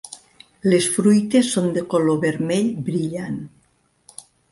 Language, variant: Catalan, Central